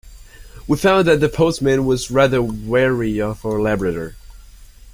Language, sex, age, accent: English, male, under 19, United States English